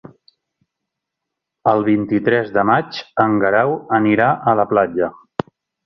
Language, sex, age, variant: Catalan, male, 30-39, Central